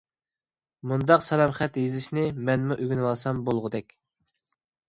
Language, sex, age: Uyghur, male, 30-39